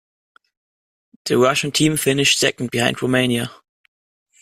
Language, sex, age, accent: English, male, under 19, United States English